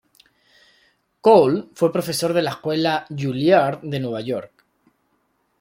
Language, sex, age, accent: Spanish, male, 30-39, España: Sur peninsular (Andalucia, Extremadura, Murcia)